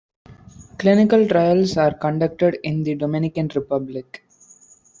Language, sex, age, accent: English, male, 19-29, India and South Asia (India, Pakistan, Sri Lanka)